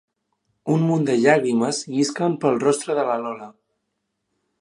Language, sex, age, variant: Catalan, male, 19-29, Central